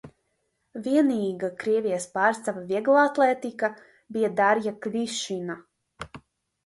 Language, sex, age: Latvian, female, 19-29